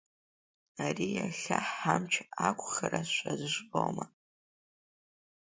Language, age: Abkhazian, under 19